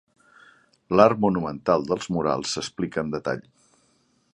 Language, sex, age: Catalan, male, 50-59